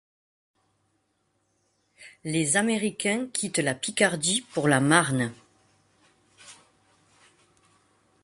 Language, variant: French, Français de métropole